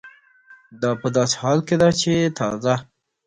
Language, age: Pashto, 40-49